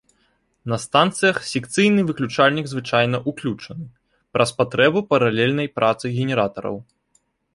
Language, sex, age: Belarusian, male, 19-29